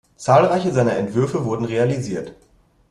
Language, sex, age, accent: German, male, 30-39, Deutschland Deutsch